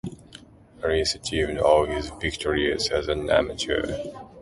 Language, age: English, under 19